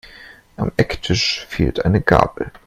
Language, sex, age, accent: German, male, 19-29, Deutschland Deutsch